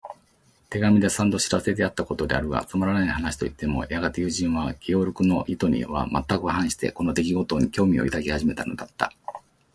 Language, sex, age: Japanese, male, 40-49